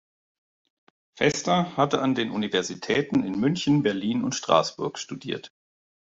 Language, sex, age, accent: German, male, 40-49, Deutschland Deutsch